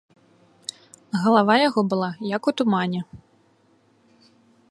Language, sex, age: Belarusian, female, 19-29